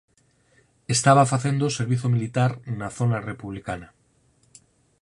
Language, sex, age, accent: Galician, male, 40-49, Normativo (estándar)